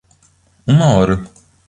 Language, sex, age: Portuguese, male, 19-29